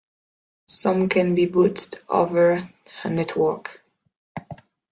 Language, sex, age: English, female, under 19